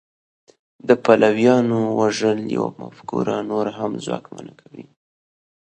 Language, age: Pashto, 19-29